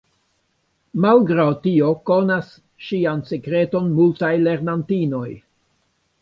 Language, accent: Esperanto, Internacia